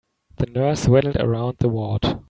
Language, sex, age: English, male, 19-29